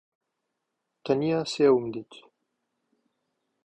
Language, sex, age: Central Kurdish, male, 19-29